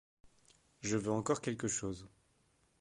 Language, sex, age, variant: French, male, 19-29, Français de métropole